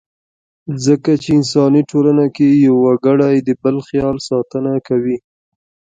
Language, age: Pashto, 19-29